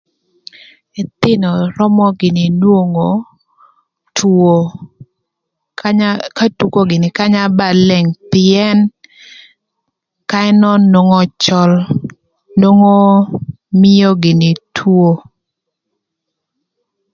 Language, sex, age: Thur, female, 30-39